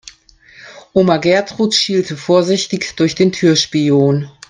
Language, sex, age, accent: German, female, 50-59, Deutschland Deutsch